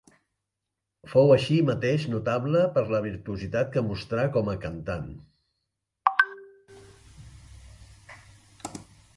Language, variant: Catalan, Nord-Occidental